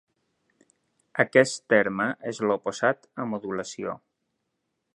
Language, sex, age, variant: Catalan, male, 50-59, Balear